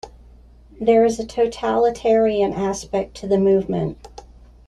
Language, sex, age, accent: English, female, 40-49, United States English